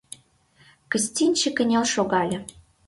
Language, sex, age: Mari, female, under 19